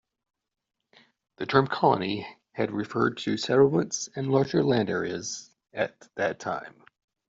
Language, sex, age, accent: English, male, 40-49, United States English